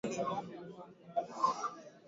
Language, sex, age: Swahili, female, 19-29